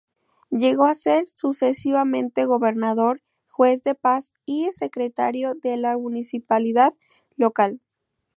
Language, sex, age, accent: Spanish, female, under 19, México